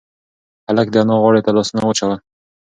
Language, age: Pashto, 19-29